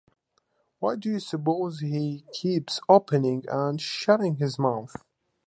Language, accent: English, United States English